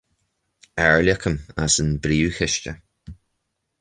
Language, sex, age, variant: Irish, male, 30-39, Gaeilge Uladh